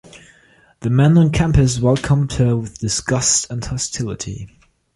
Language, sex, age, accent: English, male, under 19, England English